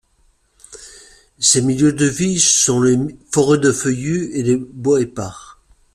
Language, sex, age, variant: French, male, 50-59, Français de métropole